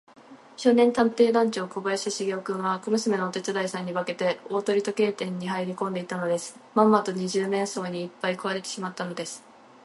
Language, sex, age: Japanese, female, 19-29